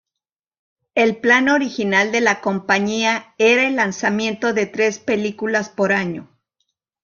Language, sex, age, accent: Spanish, male, 40-49, México